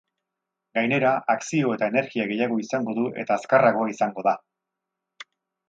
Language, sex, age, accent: Basque, male, 50-59, Erdialdekoa edo Nafarra (Gipuzkoa, Nafarroa)